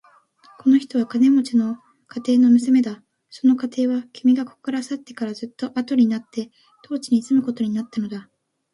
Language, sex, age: Japanese, female, under 19